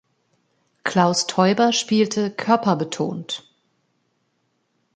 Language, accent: German, Deutschland Deutsch